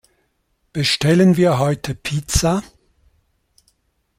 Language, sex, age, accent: German, male, 70-79, Schweizerdeutsch